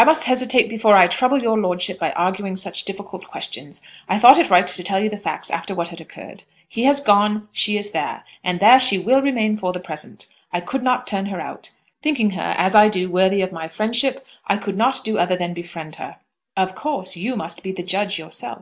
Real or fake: real